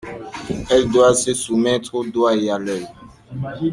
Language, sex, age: French, female, 30-39